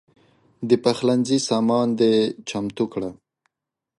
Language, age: Pashto, 19-29